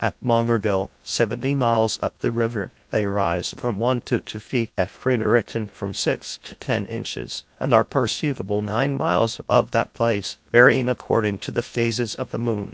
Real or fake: fake